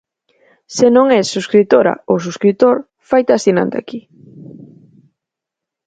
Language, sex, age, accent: Galician, female, 19-29, Central (gheada)